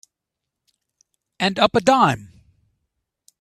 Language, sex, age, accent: English, male, 70-79, United States English